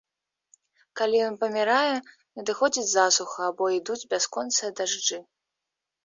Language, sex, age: Belarusian, female, under 19